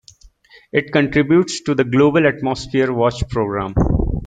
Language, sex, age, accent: English, male, 19-29, United States English